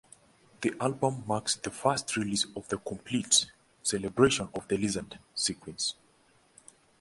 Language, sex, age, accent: English, male, 19-29, United States English